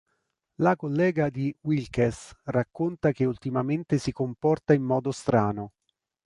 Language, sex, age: Italian, male, 40-49